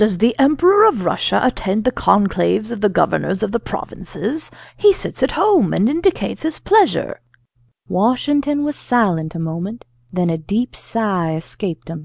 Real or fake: real